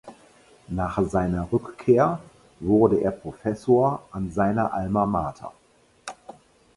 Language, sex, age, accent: German, male, 60-69, Deutschland Deutsch